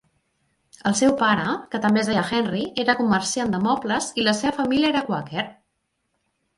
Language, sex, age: Catalan, female, 40-49